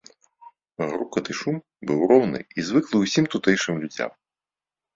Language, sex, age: Belarusian, male, 40-49